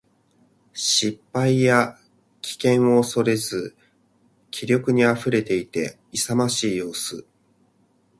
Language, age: Japanese, 30-39